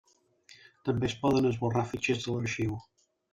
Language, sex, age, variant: Catalan, male, 30-39, Central